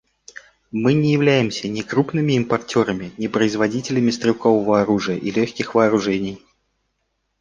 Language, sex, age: Russian, male, 40-49